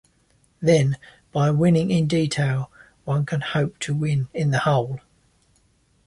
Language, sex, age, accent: English, male, 30-39, England English